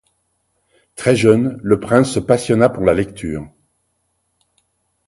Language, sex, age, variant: French, male, 60-69, Français de métropole